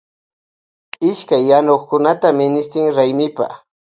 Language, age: Loja Highland Quichua, 40-49